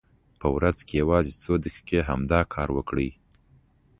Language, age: Pashto, 19-29